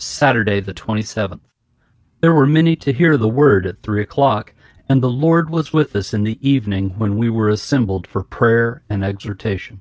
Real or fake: real